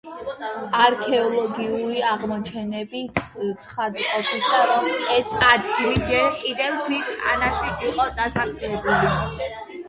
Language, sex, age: Georgian, female, under 19